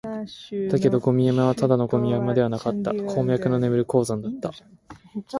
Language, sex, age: Japanese, male, 19-29